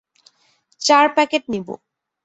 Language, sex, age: Bengali, female, 19-29